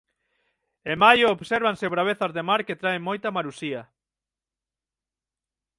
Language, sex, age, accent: Galician, male, 30-39, Atlántico (seseo e gheada); Central (gheada); Normativo (estándar)